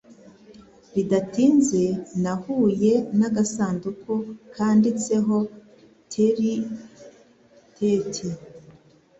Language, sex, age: Kinyarwanda, female, 40-49